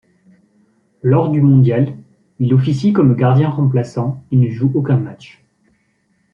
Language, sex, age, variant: French, male, 30-39, Français de métropole